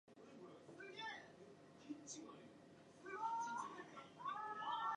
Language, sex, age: English, female, 19-29